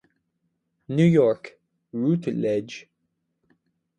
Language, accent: English, United States English